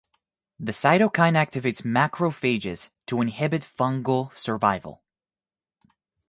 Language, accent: English, United States English